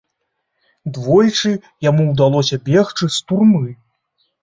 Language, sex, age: Belarusian, male, 40-49